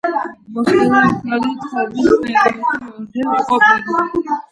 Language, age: Georgian, under 19